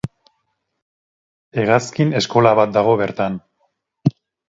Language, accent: Basque, Erdialdekoa edo Nafarra (Gipuzkoa, Nafarroa)